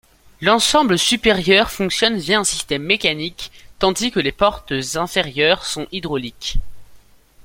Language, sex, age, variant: French, male, under 19, Français de métropole